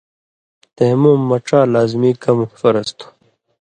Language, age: Indus Kohistani, 30-39